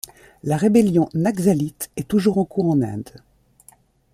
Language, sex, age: French, female, 50-59